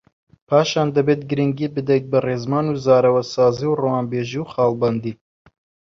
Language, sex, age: Central Kurdish, male, 19-29